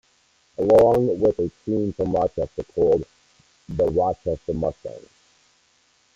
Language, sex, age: English, male, 40-49